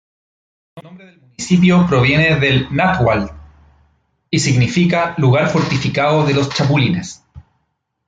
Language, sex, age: Spanish, male, 30-39